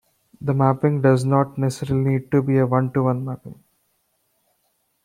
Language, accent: English, India and South Asia (India, Pakistan, Sri Lanka)